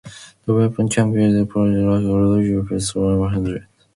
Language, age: English, 19-29